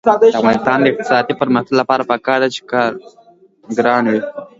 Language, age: Pashto, under 19